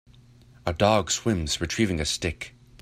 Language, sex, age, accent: English, male, 19-29, United States English